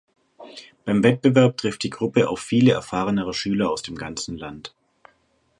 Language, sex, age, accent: German, male, 19-29, Deutschland Deutsch; Süddeutsch